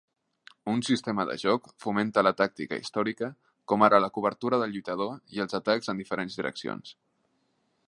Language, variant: Catalan, Central